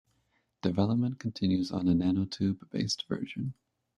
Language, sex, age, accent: English, male, 19-29, United States English